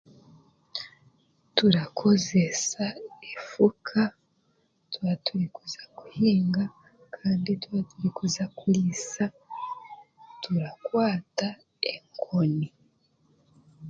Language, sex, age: Chiga, female, 30-39